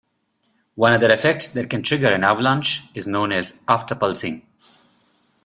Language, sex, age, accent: English, male, 30-39, India and South Asia (India, Pakistan, Sri Lanka)